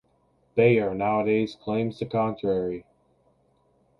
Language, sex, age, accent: English, male, under 19, United States English